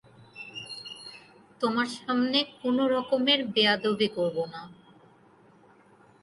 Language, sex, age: Bengali, female, 19-29